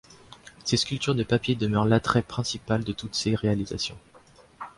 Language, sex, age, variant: French, male, under 19, Français de métropole